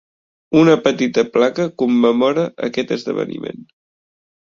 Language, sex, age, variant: Catalan, male, 19-29, Central